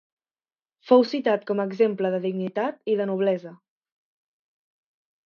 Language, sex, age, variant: Catalan, female, under 19, Central